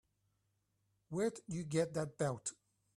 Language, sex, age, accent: English, male, 30-39, Hong Kong English